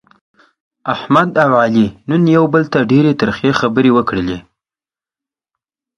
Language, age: Pashto, 19-29